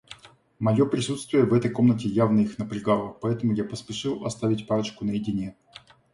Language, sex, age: Russian, male, 40-49